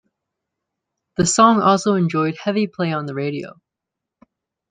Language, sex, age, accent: English, male, 19-29, United States English